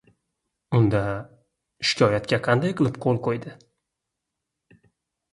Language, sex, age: Uzbek, male, 19-29